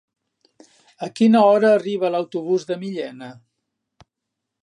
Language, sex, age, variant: Catalan, male, 60-69, Central